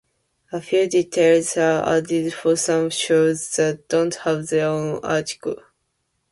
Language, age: English, 19-29